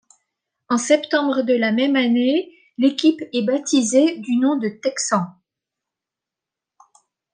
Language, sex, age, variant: French, female, 50-59, Français de métropole